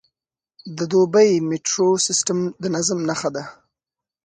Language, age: Pashto, 19-29